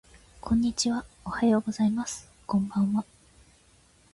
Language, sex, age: Japanese, female, 19-29